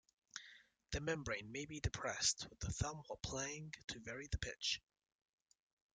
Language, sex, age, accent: English, male, 19-29, United States English